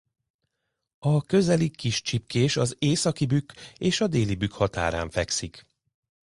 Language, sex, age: Hungarian, male, 40-49